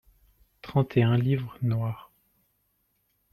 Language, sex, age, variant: French, male, 30-39, Français de métropole